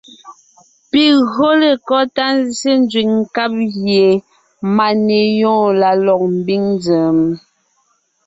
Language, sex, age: Ngiemboon, female, 30-39